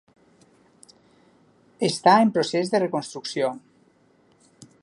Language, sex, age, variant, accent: Catalan, male, 30-39, Valencià meridional, valencià